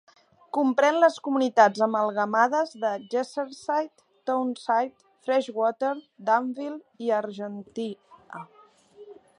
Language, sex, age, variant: Catalan, female, 30-39, Central